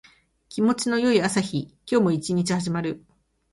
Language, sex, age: Japanese, female, 50-59